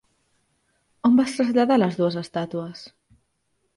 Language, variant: Catalan, Central